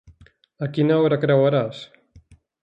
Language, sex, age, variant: Catalan, male, 30-39, Central